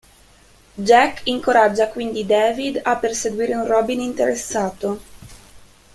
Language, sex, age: Italian, female, 19-29